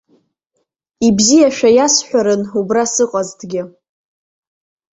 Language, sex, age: Abkhazian, female, 19-29